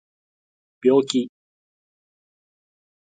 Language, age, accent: Japanese, 19-29, 関西弁